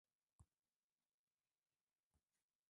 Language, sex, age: Swahili, female, 19-29